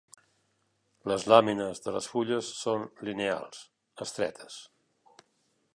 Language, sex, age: Catalan, male, 60-69